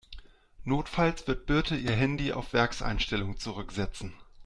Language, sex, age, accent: German, male, 40-49, Deutschland Deutsch